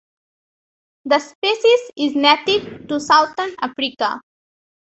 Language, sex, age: English, female, under 19